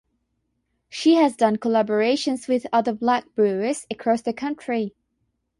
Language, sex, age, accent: English, female, 19-29, England English; Canadian English